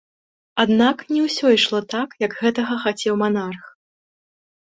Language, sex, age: Belarusian, female, 19-29